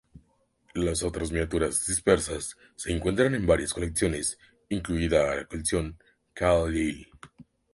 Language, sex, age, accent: Spanish, male, 19-29, México